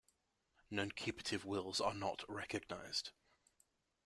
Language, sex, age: English, male, 19-29